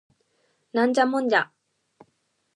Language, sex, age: Japanese, female, 19-29